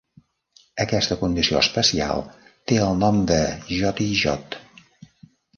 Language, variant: Catalan, Central